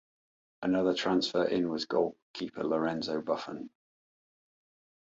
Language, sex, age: English, male, 40-49